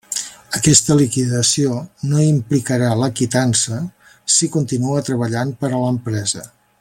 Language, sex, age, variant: Catalan, male, 50-59, Septentrional